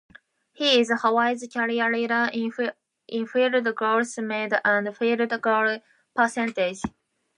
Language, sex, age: English, female, 19-29